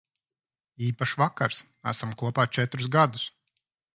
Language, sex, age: Latvian, male, 40-49